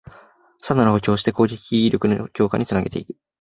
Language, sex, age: Japanese, male, 19-29